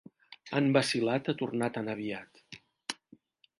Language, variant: Catalan, Central